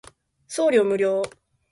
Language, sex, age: Japanese, female, 19-29